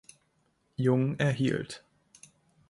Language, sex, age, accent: German, male, 19-29, Deutschland Deutsch